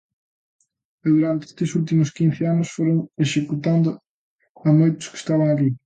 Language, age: Galician, 19-29